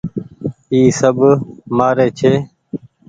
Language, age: Goaria, 19-29